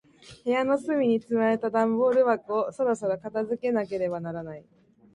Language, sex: Japanese, female